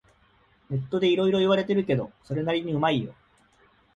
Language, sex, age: Japanese, male, 30-39